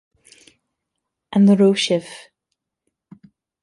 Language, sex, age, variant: Irish, female, 50-59, Gaeilge Uladh